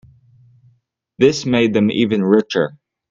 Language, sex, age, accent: English, male, 19-29, United States English